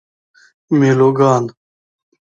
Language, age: Pashto, 30-39